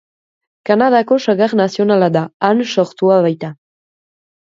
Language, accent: Basque, Nafar-lapurtarra edo Zuberotarra (Lapurdi, Nafarroa Beherea, Zuberoa)